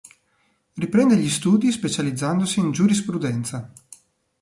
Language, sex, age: Italian, male, 40-49